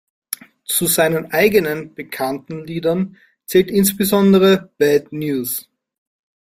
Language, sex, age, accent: German, male, 30-39, Österreichisches Deutsch